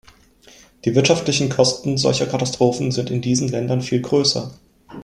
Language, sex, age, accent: German, male, 19-29, Deutschland Deutsch